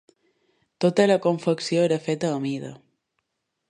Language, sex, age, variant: Catalan, female, 19-29, Balear